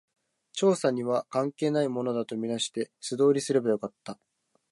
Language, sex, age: Japanese, male, 19-29